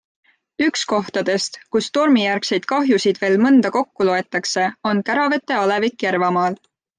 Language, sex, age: Estonian, female, 19-29